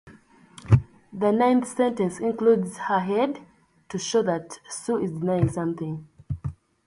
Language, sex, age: English, female, 19-29